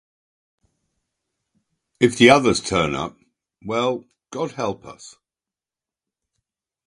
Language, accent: English, England English